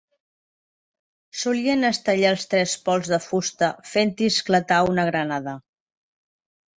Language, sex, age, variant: Catalan, female, 30-39, Septentrional